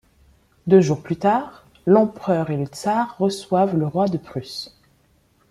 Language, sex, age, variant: French, female, 19-29, Français de métropole